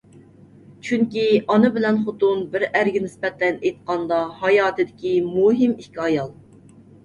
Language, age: Uyghur, 30-39